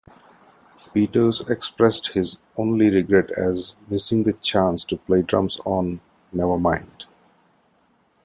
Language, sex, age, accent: English, male, 40-49, India and South Asia (India, Pakistan, Sri Lanka)